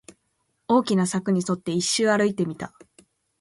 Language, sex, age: Japanese, female, 19-29